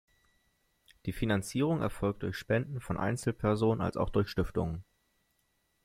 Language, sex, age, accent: German, male, 19-29, Deutschland Deutsch